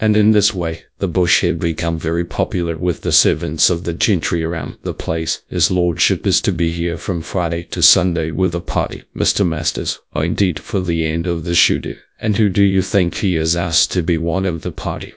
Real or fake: fake